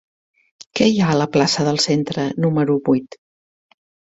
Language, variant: Catalan, Septentrional